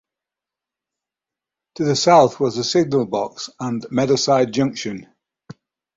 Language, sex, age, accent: English, male, 70-79, England English